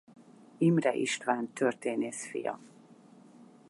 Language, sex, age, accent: Hungarian, female, 40-49, budapesti